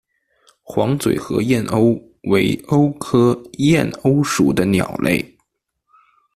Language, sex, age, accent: Chinese, male, 19-29, 出生地：北京市